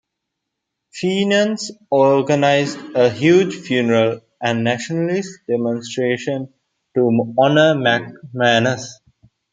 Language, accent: English, India and South Asia (India, Pakistan, Sri Lanka)